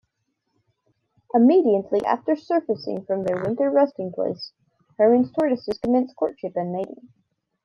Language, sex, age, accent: English, female, 19-29, United States English